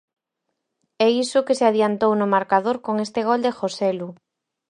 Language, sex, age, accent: Galician, female, 30-39, Normativo (estándar)